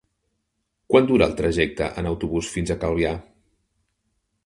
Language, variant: Catalan, Central